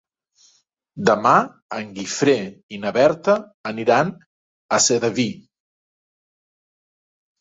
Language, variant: Catalan, Central